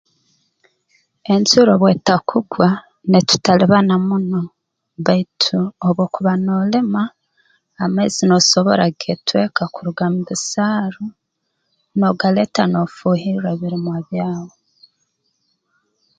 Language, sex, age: Tooro, female, 40-49